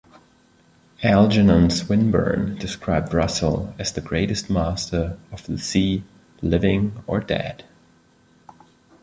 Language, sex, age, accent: English, male, 19-29, United States English